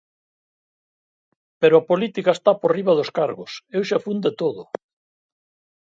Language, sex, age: Galician, male, 60-69